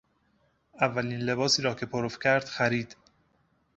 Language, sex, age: Persian, male, 30-39